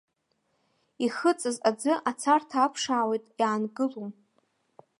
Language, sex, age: Abkhazian, female, 19-29